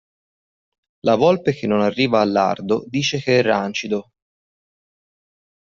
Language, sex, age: Italian, male, 40-49